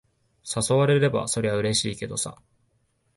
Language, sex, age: Japanese, male, 19-29